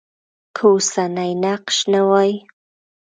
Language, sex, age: Pashto, female, 19-29